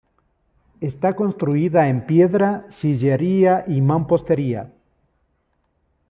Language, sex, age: Spanish, male, 50-59